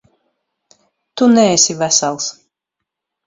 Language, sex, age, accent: Latvian, female, 30-39, Latgaliešu